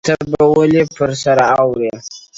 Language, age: Pashto, 19-29